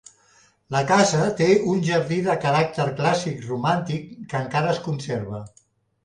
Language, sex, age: Catalan, male, 60-69